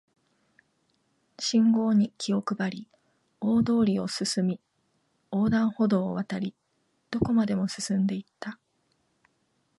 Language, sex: Japanese, female